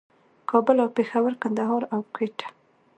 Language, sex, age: Pashto, female, 19-29